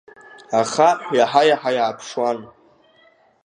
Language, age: Abkhazian, under 19